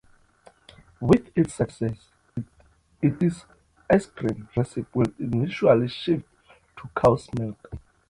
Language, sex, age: English, male, 19-29